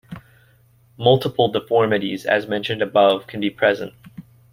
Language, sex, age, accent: English, male, 19-29, United States English